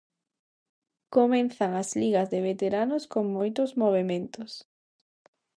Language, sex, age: Galician, female, 19-29